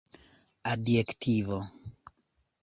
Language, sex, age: Esperanto, male, 40-49